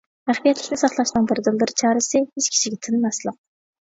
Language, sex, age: Uyghur, female, 30-39